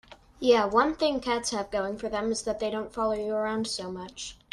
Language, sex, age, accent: English, male, under 19, United States English